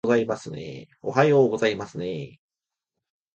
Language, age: Japanese, 19-29